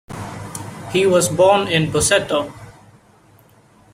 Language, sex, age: English, male, 19-29